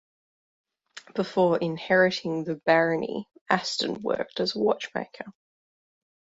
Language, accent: English, Australian English